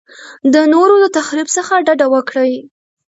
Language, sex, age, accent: Pashto, female, under 19, کندهاری لهجه